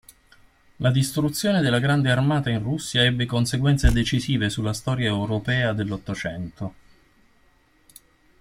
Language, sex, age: Italian, male, 50-59